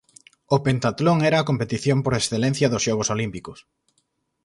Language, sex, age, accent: Galician, male, 30-39, Central (gheada)